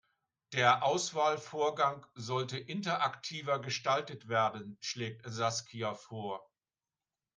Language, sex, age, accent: German, male, 60-69, Deutschland Deutsch